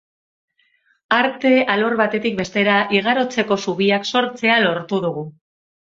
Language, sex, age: Basque, female, 40-49